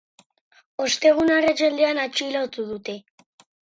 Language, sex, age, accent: Basque, female, under 19, Erdialdekoa edo Nafarra (Gipuzkoa, Nafarroa)